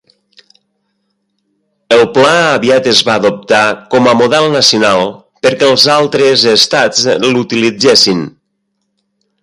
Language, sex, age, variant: Catalan, male, 50-59, Nord-Occidental